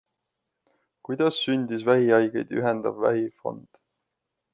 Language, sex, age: Estonian, male, 19-29